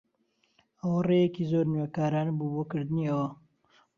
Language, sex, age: Central Kurdish, male, 19-29